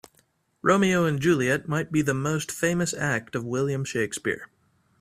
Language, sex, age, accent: English, male, 19-29, United States English